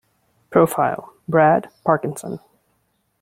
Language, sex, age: English, female, 30-39